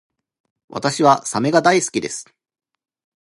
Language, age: Japanese, 19-29